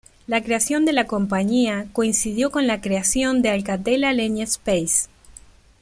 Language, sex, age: Spanish, female, 19-29